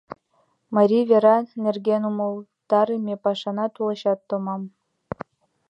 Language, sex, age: Mari, female, under 19